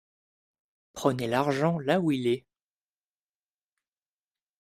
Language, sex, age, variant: French, male, 19-29, Français de métropole